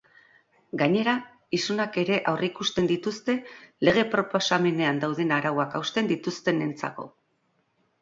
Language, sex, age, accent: Basque, female, 40-49, Erdialdekoa edo Nafarra (Gipuzkoa, Nafarroa)